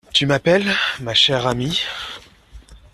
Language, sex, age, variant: French, male, 19-29, Français de métropole